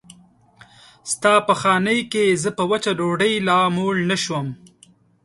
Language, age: Pashto, 19-29